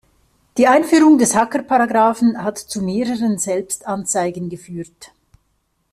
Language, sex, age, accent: German, female, 50-59, Schweizerdeutsch